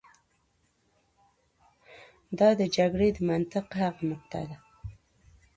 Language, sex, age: Pashto, female, 19-29